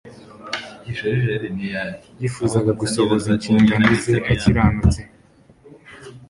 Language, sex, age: Kinyarwanda, male, 19-29